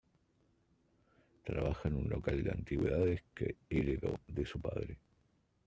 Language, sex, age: Spanish, male, 30-39